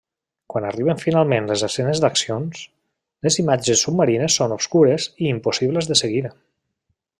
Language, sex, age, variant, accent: Catalan, male, 30-39, Valencià meridional, valencià